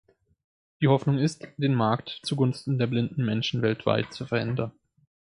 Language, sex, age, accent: German, male, 19-29, Deutschland Deutsch